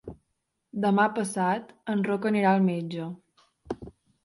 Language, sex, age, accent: Catalan, female, under 19, central; nord-occidental